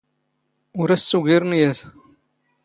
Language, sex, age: Standard Moroccan Tamazight, male, 30-39